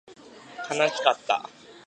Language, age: Japanese, 19-29